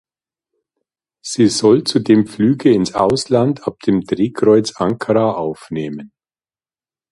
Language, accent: German, Deutschland Deutsch